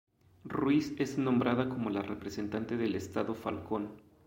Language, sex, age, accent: Spanish, male, 30-39, México